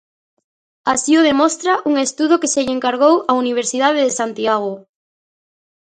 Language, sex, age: Galician, female, under 19